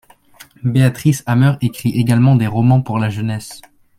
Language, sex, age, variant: French, male, under 19, Français de métropole